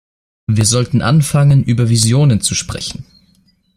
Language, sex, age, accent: German, male, 19-29, Österreichisches Deutsch